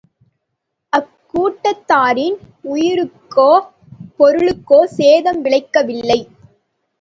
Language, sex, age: Tamil, female, 19-29